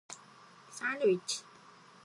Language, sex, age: Japanese, female, 19-29